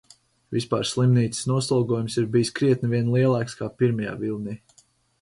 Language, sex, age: Latvian, male, 19-29